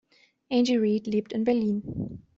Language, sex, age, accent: German, female, 19-29, Deutschland Deutsch